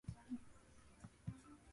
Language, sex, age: English, male, 19-29